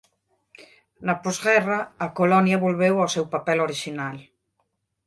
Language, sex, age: Galician, female, 50-59